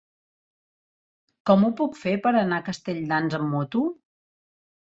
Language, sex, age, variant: Catalan, female, 40-49, Central